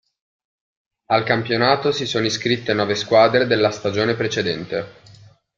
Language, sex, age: Italian, male, 19-29